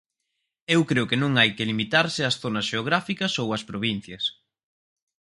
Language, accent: Galician, Oriental (común en zona oriental); Normativo (estándar)